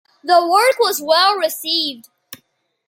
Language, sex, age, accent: English, male, under 19, United States English